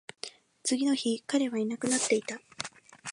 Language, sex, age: Japanese, female, 19-29